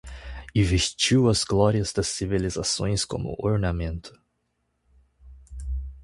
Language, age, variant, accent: Portuguese, 19-29, Portuguese (Brasil), Paulista